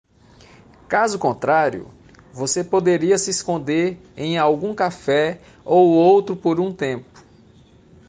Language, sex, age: Portuguese, male, 40-49